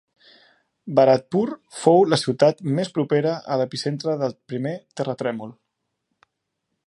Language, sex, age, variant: Catalan, male, 30-39, Central